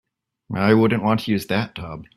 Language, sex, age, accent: English, male, 19-29, United States English